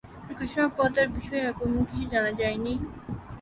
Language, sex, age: Bengali, female, 19-29